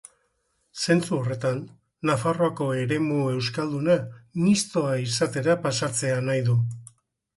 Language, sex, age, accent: Basque, male, 60-69, Mendebalekoa (Araba, Bizkaia, Gipuzkoako mendebaleko herri batzuk)